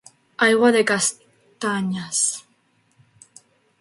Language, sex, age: Catalan, female, under 19